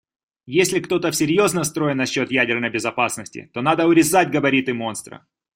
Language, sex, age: Russian, male, 30-39